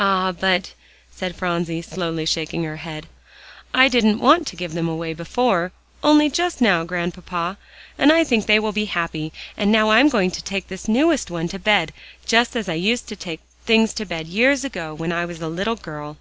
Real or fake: real